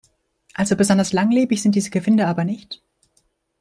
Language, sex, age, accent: German, female, under 19, Deutschland Deutsch